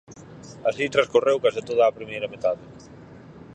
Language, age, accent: Galician, 19-29, Central (gheada)